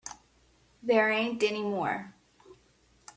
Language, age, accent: English, 40-49, United States English